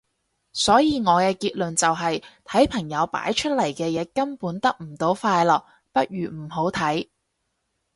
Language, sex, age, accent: Cantonese, female, 30-39, 广州音